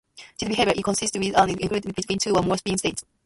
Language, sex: English, female